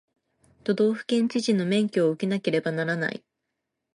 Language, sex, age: Japanese, female, 30-39